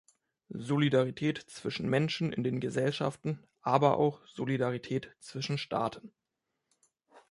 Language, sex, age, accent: German, male, 19-29, Deutschland Deutsch